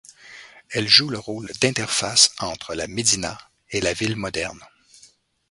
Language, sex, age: French, male, 50-59